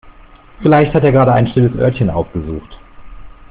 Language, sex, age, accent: German, male, 30-39, Deutschland Deutsch